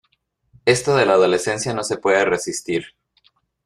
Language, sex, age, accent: Spanish, male, 19-29, México